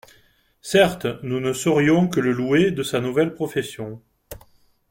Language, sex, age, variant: French, male, 40-49, Français de métropole